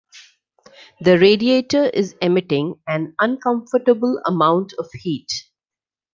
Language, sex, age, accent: English, female, 40-49, India and South Asia (India, Pakistan, Sri Lanka)